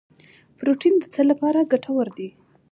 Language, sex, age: Pashto, female, 19-29